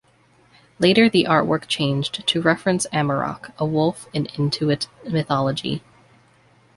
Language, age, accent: English, 19-29, United States English